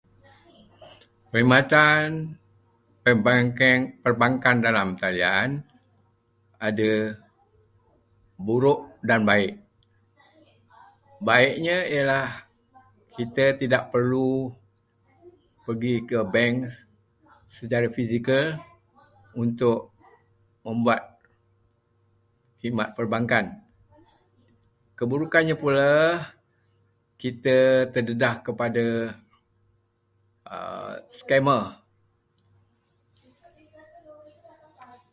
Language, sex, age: Malay, male, 70-79